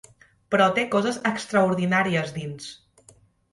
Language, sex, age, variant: Catalan, female, 19-29, Central